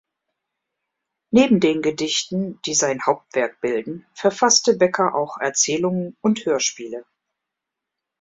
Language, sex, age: German, female, 50-59